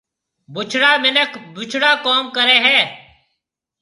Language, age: Marwari (Pakistan), 30-39